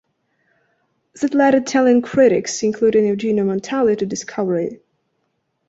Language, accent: English, Southern African (South Africa, Zimbabwe, Namibia)